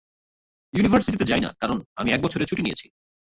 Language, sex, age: Bengali, male, 30-39